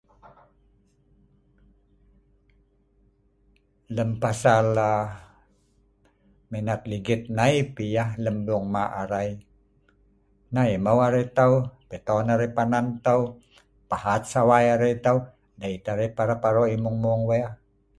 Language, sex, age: Sa'ban, male, 50-59